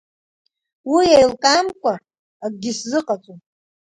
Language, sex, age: Abkhazian, female, 50-59